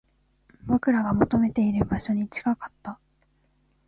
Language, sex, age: Japanese, female, 19-29